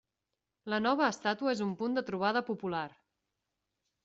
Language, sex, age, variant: Catalan, female, 19-29, Central